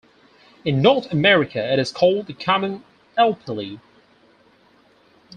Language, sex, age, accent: English, male, 19-29, England English